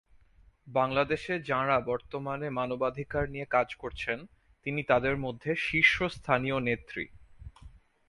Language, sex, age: Bengali, male, 19-29